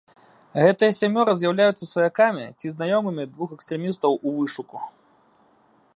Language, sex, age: Belarusian, male, 19-29